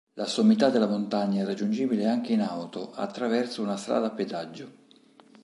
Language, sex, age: Italian, male, 50-59